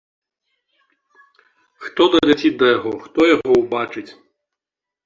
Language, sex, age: Belarusian, male, 30-39